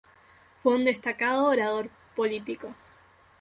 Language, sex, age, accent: Spanish, female, 19-29, Rioplatense: Argentina, Uruguay, este de Bolivia, Paraguay